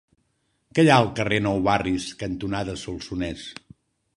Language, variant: Catalan, Nord-Occidental